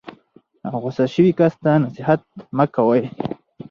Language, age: Pashto, 19-29